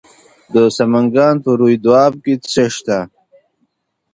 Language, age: Pashto, 30-39